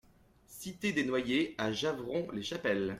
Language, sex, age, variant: French, male, 19-29, Français de métropole